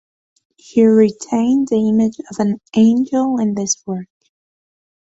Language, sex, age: English, female, 19-29